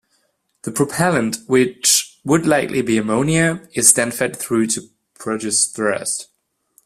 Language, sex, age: English, male, 19-29